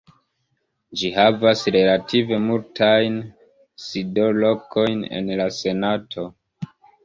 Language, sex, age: Esperanto, male, 19-29